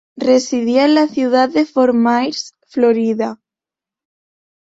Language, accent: Spanish, España: Norte peninsular (Asturias, Castilla y León, Cantabria, País Vasco, Navarra, Aragón, La Rioja, Guadalajara, Cuenca)